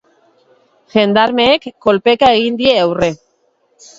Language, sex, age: Basque, female, 40-49